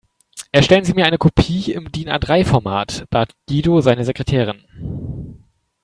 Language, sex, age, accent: German, male, 19-29, Deutschland Deutsch